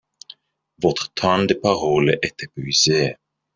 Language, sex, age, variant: French, male, 30-39, Français de métropole